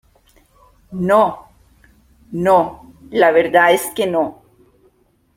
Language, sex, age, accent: Spanish, female, 50-59, América central